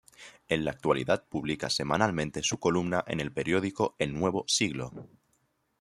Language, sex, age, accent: Spanish, male, 19-29, España: Norte peninsular (Asturias, Castilla y León, Cantabria, País Vasco, Navarra, Aragón, La Rioja, Guadalajara, Cuenca)